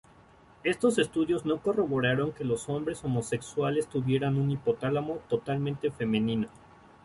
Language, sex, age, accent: Spanish, male, 19-29, México